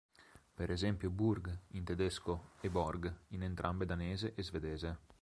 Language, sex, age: Italian, male, 19-29